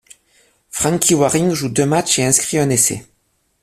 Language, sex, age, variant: French, male, 30-39, Français de métropole